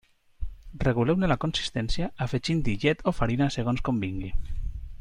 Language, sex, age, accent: Catalan, male, 40-49, valencià